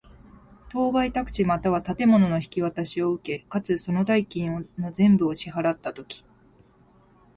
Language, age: Japanese, 19-29